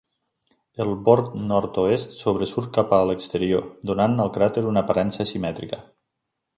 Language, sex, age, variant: Catalan, male, 40-49, Nord-Occidental